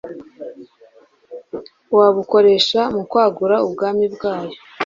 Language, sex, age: Kinyarwanda, male, 40-49